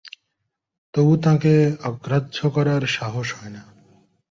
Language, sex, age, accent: Bengali, male, 19-29, প্রমিত